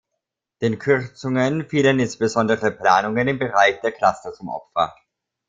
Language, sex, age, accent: German, male, 30-39, Österreichisches Deutsch